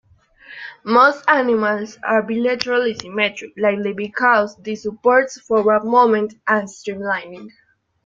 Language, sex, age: English, female, under 19